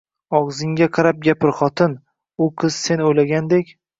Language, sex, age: Uzbek, male, 19-29